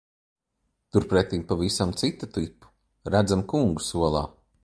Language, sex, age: Latvian, male, 40-49